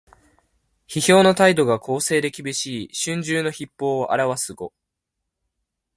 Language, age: Japanese, 19-29